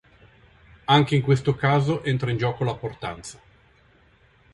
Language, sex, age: Italian, male, 50-59